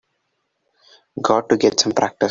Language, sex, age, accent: English, male, 19-29, India and South Asia (India, Pakistan, Sri Lanka)